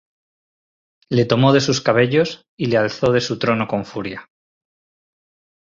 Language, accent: Spanish, España: Norte peninsular (Asturias, Castilla y León, Cantabria, País Vasco, Navarra, Aragón, La Rioja, Guadalajara, Cuenca)